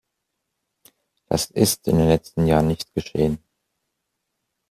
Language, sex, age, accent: German, male, 40-49, Deutschland Deutsch